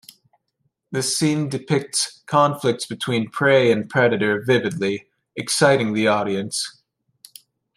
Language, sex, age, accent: English, male, 19-29, United States English